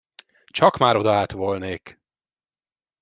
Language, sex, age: Hungarian, male, 30-39